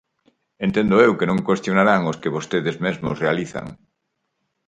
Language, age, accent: Galician, 50-59, Normativo (estándar)